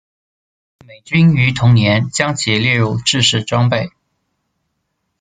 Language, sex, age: Chinese, male, 30-39